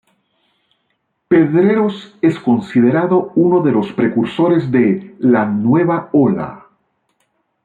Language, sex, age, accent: Spanish, male, 50-59, América central